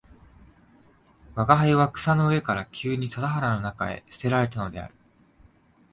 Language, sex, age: Japanese, male, 19-29